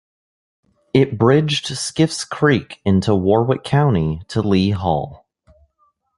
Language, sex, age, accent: English, male, 19-29, United States English